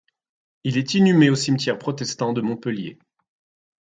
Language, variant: French, Français de métropole